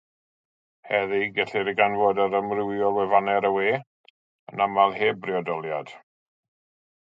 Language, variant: Welsh, South-Western Welsh